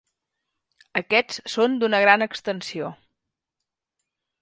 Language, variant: Catalan, Central